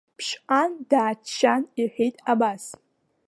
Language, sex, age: Abkhazian, female, under 19